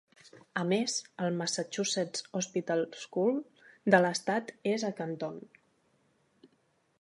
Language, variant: Catalan, Nord-Occidental